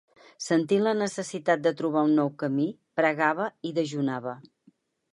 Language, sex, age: Catalan, female, 60-69